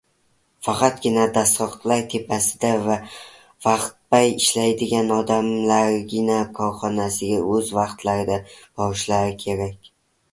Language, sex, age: Uzbek, male, under 19